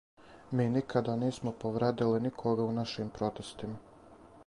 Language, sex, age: Serbian, male, 19-29